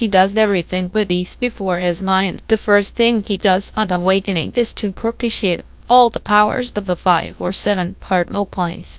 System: TTS, GlowTTS